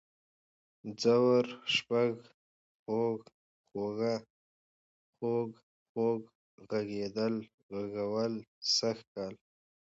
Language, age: Pashto, 19-29